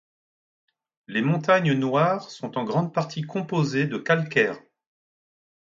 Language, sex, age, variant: French, male, 40-49, Français de métropole